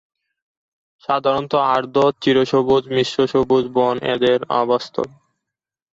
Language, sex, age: Bengali, male, 19-29